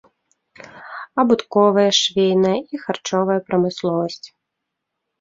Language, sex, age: Belarusian, female, 19-29